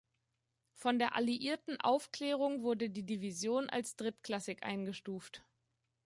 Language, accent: German, Deutschland Deutsch